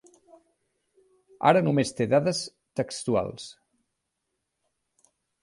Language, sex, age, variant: Catalan, male, 40-49, Central